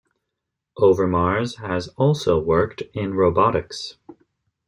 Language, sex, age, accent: English, male, 30-39, United States English